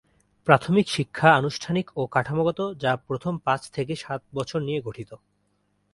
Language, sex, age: Bengali, male, 19-29